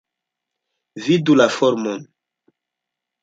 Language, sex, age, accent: Esperanto, male, 19-29, Internacia